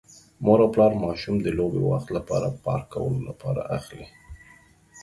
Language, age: Pashto, 30-39